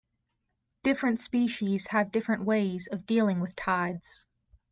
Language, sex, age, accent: English, female, under 19, United States English